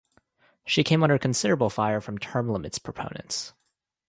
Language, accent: English, United States English